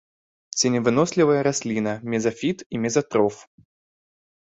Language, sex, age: Belarusian, male, 19-29